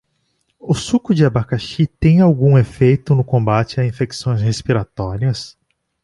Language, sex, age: Portuguese, male, 19-29